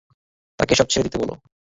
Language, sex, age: Bengali, male, under 19